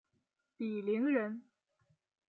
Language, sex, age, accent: Chinese, female, 19-29, 出生地：黑龙江省